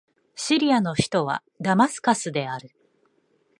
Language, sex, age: Japanese, female, 40-49